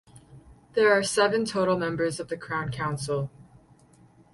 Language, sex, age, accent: English, female, 19-29, Canadian English